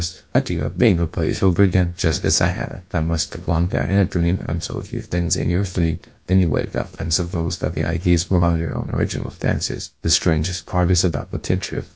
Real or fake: fake